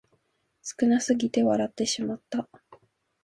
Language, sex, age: Japanese, female, 19-29